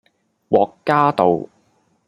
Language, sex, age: Cantonese, male, 19-29